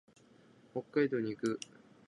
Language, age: Japanese, 30-39